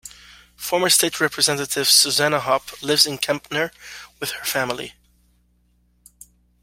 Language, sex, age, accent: English, male, 30-39, United States English